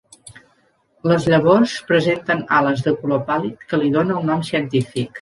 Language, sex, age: Catalan, female, 50-59